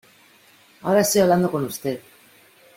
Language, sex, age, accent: Spanish, female, 40-49, España: Norte peninsular (Asturias, Castilla y León, Cantabria, País Vasco, Navarra, Aragón, La Rioja, Guadalajara, Cuenca)